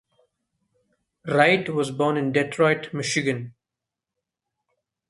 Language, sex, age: English, male, 19-29